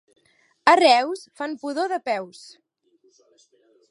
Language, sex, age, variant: Catalan, female, 19-29, Central